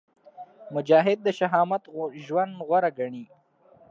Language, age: Pashto, 19-29